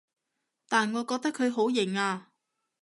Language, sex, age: Cantonese, female, 30-39